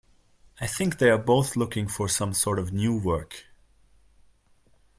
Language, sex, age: English, male, 30-39